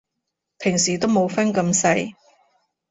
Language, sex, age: Cantonese, female, 19-29